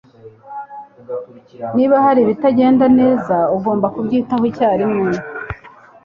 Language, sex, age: Kinyarwanda, female, 40-49